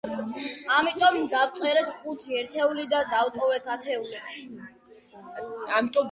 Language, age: Georgian, under 19